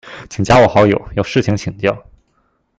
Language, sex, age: Chinese, male, 19-29